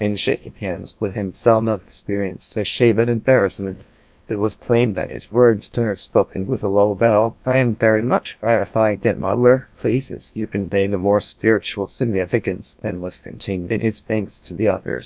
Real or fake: fake